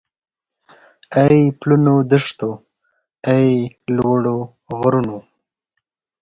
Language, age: Pashto, 30-39